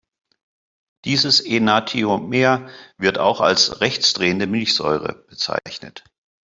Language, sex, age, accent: German, male, 50-59, Deutschland Deutsch